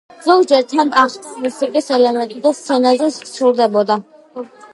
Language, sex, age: Georgian, female, under 19